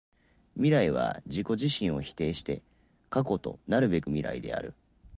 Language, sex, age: Japanese, male, under 19